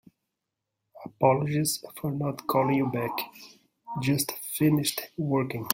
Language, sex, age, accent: English, male, 40-49, United States English